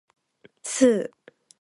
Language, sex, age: Japanese, female, 19-29